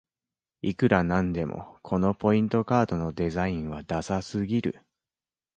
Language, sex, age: Japanese, male, 19-29